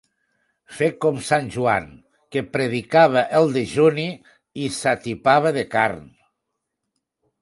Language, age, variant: Catalan, 60-69, Tortosí